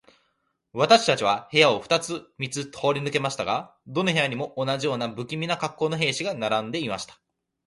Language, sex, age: Japanese, male, 19-29